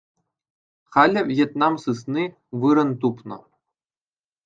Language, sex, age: Chuvash, male, 19-29